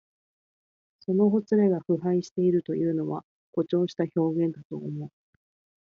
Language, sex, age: Japanese, female, 30-39